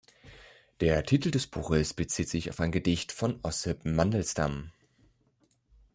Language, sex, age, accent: German, male, 30-39, Deutschland Deutsch